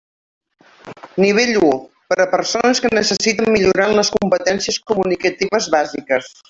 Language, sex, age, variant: Catalan, female, 40-49, Central